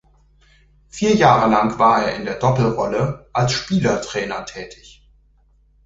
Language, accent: German, Deutschland Deutsch